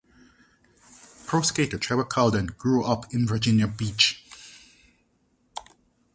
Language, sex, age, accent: English, male, 40-49, West Indies and Bermuda (Bahamas, Bermuda, Jamaica, Trinidad)